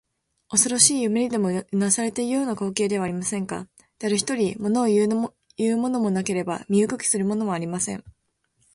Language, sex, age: Japanese, female, under 19